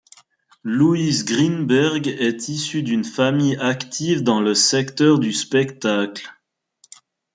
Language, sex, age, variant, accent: French, male, 30-39, Français d'Europe, Français de Suisse